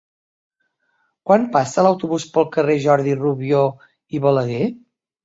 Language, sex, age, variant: Catalan, female, 50-59, Central